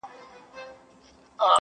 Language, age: Pashto, 30-39